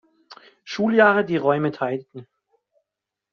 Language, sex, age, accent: German, male, 30-39, Deutschland Deutsch